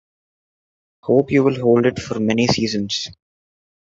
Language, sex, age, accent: English, male, 19-29, India and South Asia (India, Pakistan, Sri Lanka)